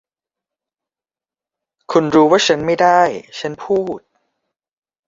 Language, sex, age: Thai, male, 19-29